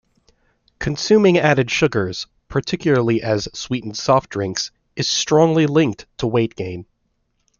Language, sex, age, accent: English, male, 30-39, United States English